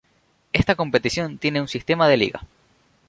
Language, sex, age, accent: Spanish, male, 19-29, España: Islas Canarias